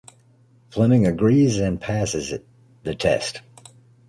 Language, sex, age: English, male, 50-59